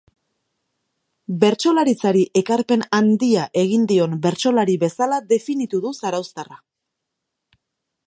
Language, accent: Basque, Erdialdekoa edo Nafarra (Gipuzkoa, Nafarroa)